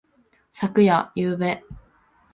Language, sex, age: Japanese, female, 19-29